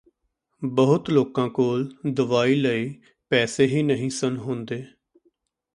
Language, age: Punjabi, 40-49